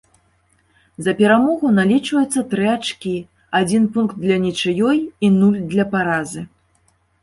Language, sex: Belarusian, female